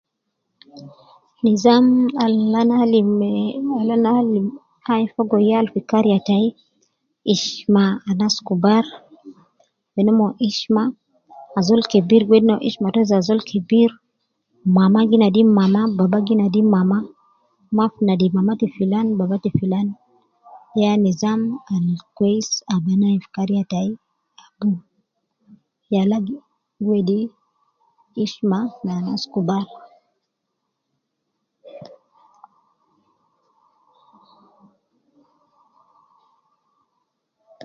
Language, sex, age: Nubi, female, 30-39